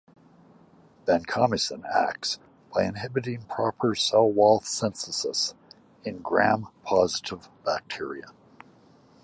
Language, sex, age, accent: English, male, 50-59, Canadian English